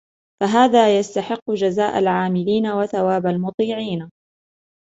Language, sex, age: Arabic, female, 19-29